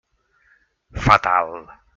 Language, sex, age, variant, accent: Catalan, male, 50-59, Central, central